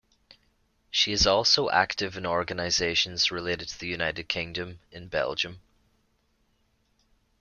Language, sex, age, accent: English, male, 30-39, Irish English